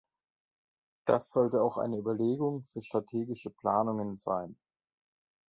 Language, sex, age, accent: German, male, 30-39, Deutschland Deutsch